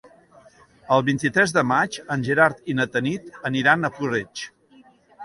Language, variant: Catalan, Central